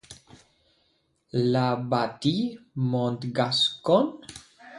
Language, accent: Spanish, España: Centro-Sur peninsular (Madrid, Toledo, Castilla-La Mancha)